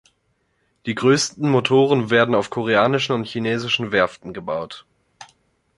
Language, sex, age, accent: German, male, 19-29, Deutschland Deutsch